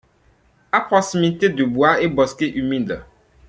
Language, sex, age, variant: French, male, 30-39, Français d'Afrique subsaharienne et des îles africaines